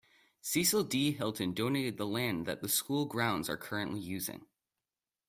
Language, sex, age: English, male, under 19